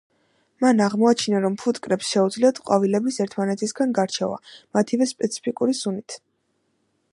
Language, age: Georgian, under 19